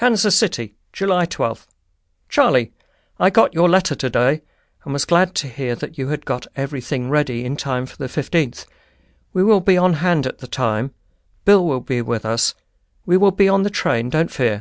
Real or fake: real